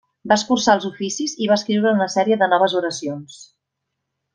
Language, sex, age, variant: Catalan, female, 40-49, Central